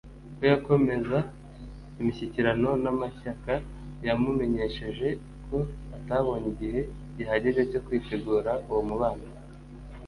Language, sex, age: Kinyarwanda, male, 19-29